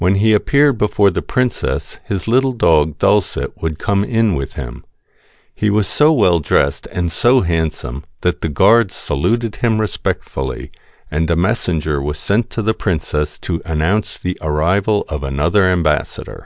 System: none